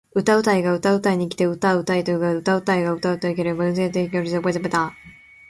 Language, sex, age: Japanese, female, 19-29